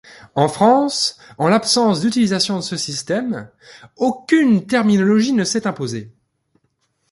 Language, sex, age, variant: French, male, 19-29, Français de métropole